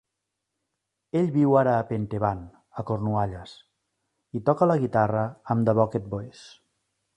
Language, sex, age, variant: Catalan, male, 40-49, Central